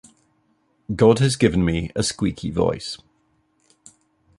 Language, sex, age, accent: English, male, 40-49, England English